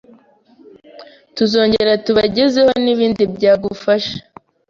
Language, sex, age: Kinyarwanda, female, 19-29